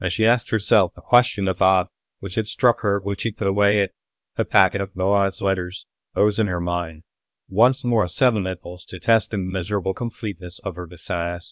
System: TTS, VITS